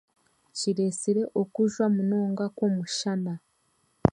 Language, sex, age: Chiga, female, 19-29